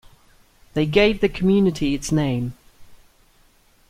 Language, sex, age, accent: English, male, 19-29, England English